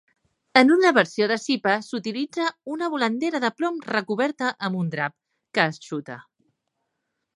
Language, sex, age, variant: Catalan, female, 40-49, Central